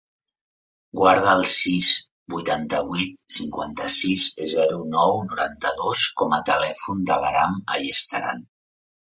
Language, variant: Catalan, Central